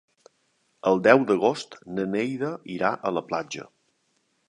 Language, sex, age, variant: Catalan, male, 60-69, Balear